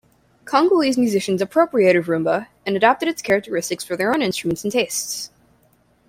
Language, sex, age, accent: English, female, under 19, United States English